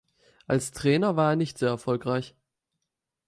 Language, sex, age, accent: German, male, under 19, Deutschland Deutsch